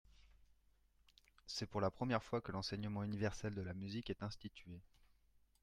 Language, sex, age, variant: French, male, 30-39, Français de métropole